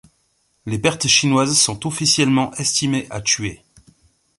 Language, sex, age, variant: French, male, 40-49, Français de métropole